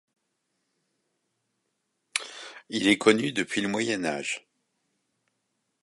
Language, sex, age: French, male, 40-49